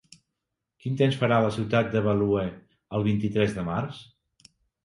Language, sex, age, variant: Catalan, male, 50-59, Central